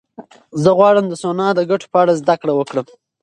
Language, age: Pashto, 19-29